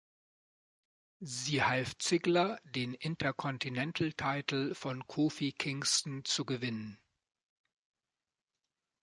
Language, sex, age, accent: German, male, 50-59, Deutschland Deutsch